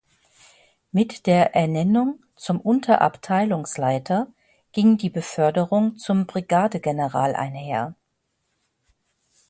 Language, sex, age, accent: German, female, 60-69, Deutschland Deutsch